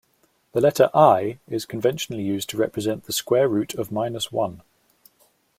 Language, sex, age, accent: English, male, 40-49, England English